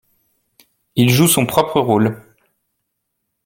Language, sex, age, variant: French, male, 30-39, Français de métropole